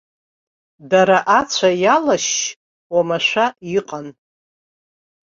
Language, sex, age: Abkhazian, female, 60-69